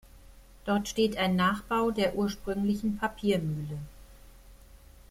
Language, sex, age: German, female, 50-59